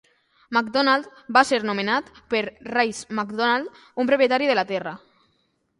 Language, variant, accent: Catalan, Valencià central, aprenent (recent, des del castellà)